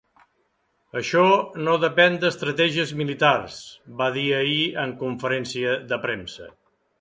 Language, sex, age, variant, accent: Catalan, male, 60-69, Central, central